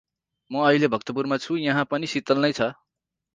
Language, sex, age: Nepali, male, 19-29